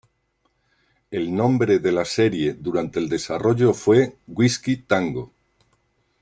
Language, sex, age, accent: Spanish, male, 60-69, España: Centro-Sur peninsular (Madrid, Toledo, Castilla-La Mancha)